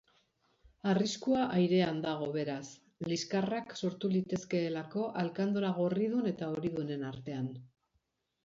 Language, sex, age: Basque, female, 50-59